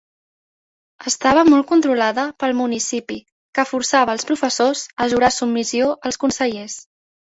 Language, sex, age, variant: Catalan, female, 19-29, Central